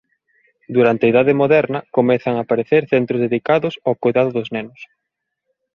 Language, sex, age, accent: Galician, male, 30-39, Normativo (estándar)